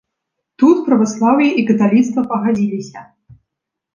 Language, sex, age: Belarusian, female, 19-29